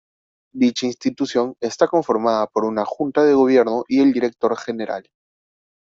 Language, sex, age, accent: Spanish, male, 19-29, Andino-Pacífico: Colombia, Perú, Ecuador, oeste de Bolivia y Venezuela andina